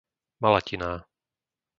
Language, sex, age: Slovak, male, 30-39